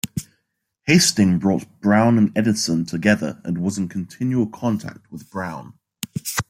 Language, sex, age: English, male, 19-29